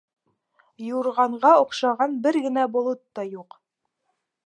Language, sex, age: Bashkir, female, 19-29